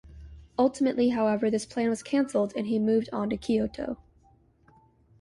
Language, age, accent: English, 19-29, United States English